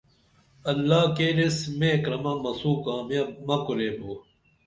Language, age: Dameli, 40-49